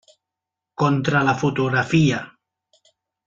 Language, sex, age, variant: Catalan, male, 40-49, Central